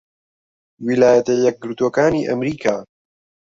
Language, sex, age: Central Kurdish, male, 19-29